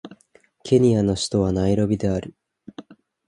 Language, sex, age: Japanese, male, 19-29